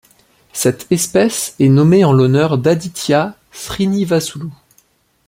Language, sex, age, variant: French, male, 19-29, Français de métropole